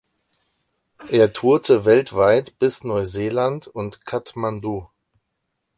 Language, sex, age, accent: German, male, 30-39, Deutschland Deutsch